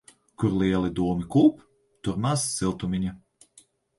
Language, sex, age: Latvian, male, 30-39